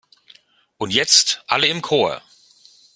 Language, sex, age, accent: German, male, 50-59, Deutschland Deutsch